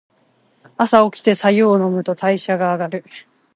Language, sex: Japanese, female